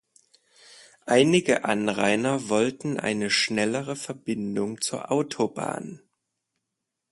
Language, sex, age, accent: German, male, 30-39, Deutschland Deutsch